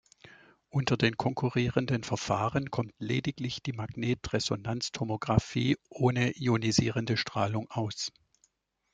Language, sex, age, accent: German, male, 50-59, Deutschland Deutsch